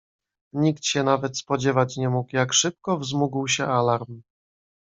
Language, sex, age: Polish, male, 30-39